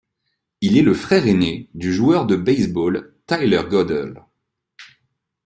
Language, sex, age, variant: French, male, 30-39, Français de métropole